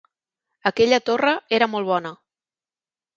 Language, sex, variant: Catalan, female, Central